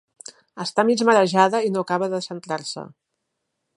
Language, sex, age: Catalan, female, 40-49